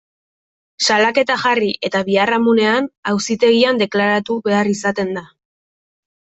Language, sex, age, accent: Basque, female, 19-29, Mendebalekoa (Araba, Bizkaia, Gipuzkoako mendebaleko herri batzuk)